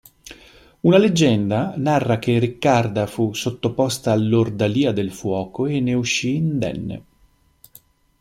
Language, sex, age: Italian, male, 50-59